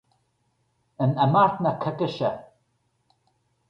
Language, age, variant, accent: Irish, 50-59, Gaeilge Uladh, Cainteoir dúchais, Gaeltacht